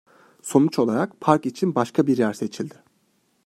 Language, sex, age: Turkish, male, 19-29